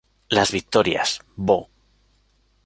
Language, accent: Spanish, España: Centro-Sur peninsular (Madrid, Toledo, Castilla-La Mancha)